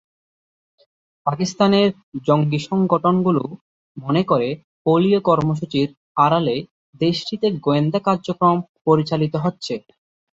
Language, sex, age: Bengali, male, 19-29